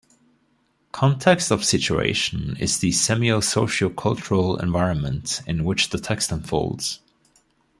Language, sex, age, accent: English, male, 30-39, United States English